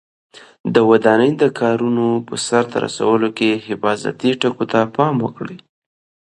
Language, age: Pashto, 19-29